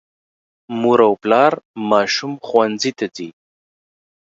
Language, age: Pashto, 19-29